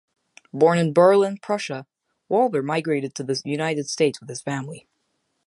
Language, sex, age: English, male, under 19